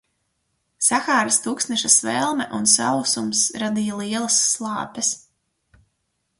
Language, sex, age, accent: Latvian, female, 19-29, Vidus dialekts